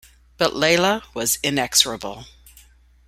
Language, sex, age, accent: English, female, 50-59, United States English